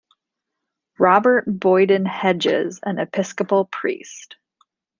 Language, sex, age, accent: English, female, 30-39, United States English